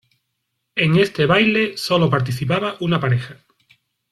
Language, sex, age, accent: Spanish, male, 40-49, España: Sur peninsular (Andalucia, Extremadura, Murcia)